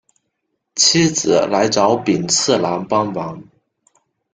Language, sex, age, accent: Chinese, male, under 19, 出生地：广东省